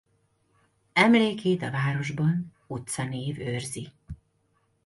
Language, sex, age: Hungarian, female, 40-49